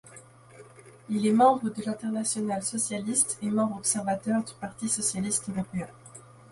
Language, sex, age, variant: French, female, 19-29, Français de métropole